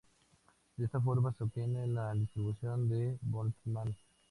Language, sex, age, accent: Spanish, male, 19-29, México